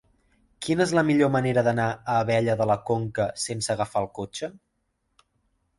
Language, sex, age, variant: Catalan, male, 19-29, Central